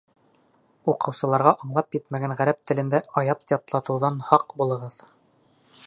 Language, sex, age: Bashkir, male, 30-39